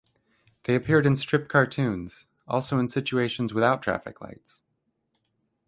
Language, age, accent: English, 30-39, United States English